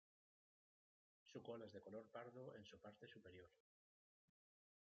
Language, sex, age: Spanish, male, 40-49